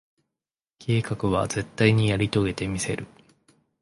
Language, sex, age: Japanese, male, 19-29